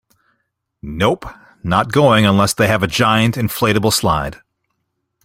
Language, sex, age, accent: English, male, 40-49, Canadian English